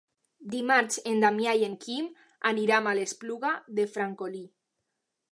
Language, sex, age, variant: Catalan, female, under 19, Alacantí